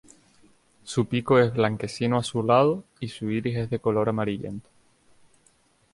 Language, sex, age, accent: Spanish, male, 19-29, España: Islas Canarias